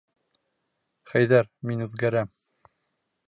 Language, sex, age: Bashkir, male, 19-29